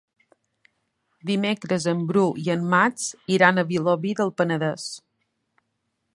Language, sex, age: Catalan, female, 40-49